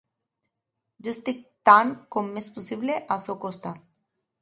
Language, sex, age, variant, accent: Catalan, female, 30-39, Nord-Occidental, nord-occidental